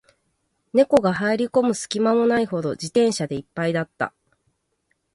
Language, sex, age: Japanese, female, 30-39